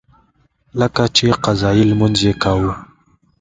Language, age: Pashto, 19-29